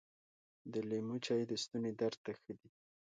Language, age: Pashto, 19-29